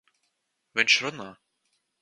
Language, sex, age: Latvian, male, under 19